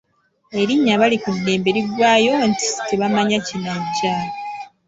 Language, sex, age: Ganda, female, 19-29